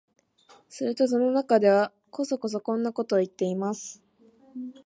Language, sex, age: Japanese, female, 19-29